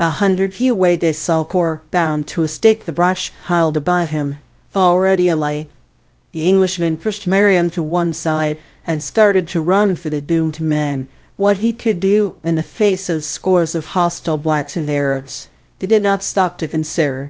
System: TTS, VITS